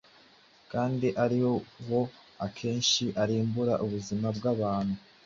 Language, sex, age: Kinyarwanda, male, 19-29